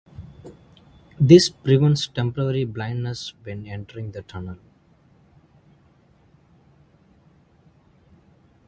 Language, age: English, 19-29